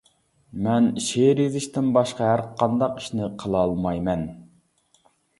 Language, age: Uyghur, 40-49